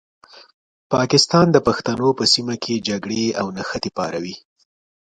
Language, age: Pashto, 30-39